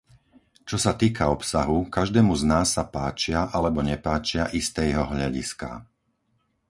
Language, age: Slovak, 50-59